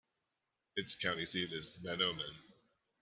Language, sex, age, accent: English, male, 30-39, United States English